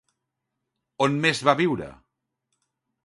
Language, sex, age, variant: Catalan, male, 50-59, Central